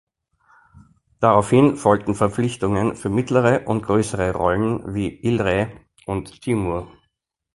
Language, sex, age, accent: German, male, 40-49, Österreichisches Deutsch